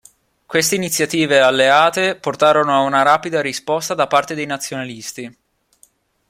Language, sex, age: Italian, male, 19-29